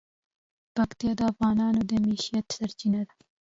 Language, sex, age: Pashto, female, 19-29